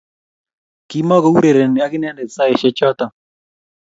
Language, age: Kalenjin, 19-29